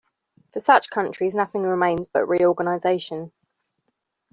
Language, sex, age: English, female, 40-49